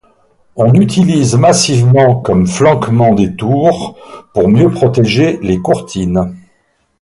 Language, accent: French, Français de l'ouest de la France